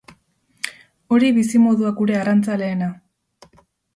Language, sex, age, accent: Basque, female, 19-29, Erdialdekoa edo Nafarra (Gipuzkoa, Nafarroa)